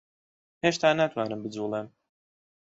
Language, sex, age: Central Kurdish, male, under 19